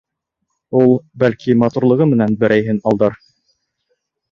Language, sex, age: Bashkir, male, 19-29